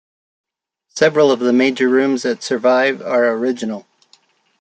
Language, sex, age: English, male, 60-69